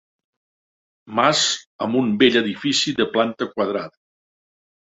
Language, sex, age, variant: Catalan, male, 60-69, Central